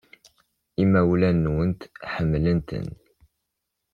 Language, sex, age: Kabyle, male, under 19